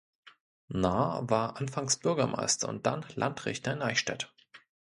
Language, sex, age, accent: German, male, 40-49, Deutschland Deutsch